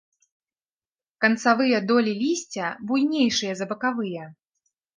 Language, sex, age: Belarusian, female, 30-39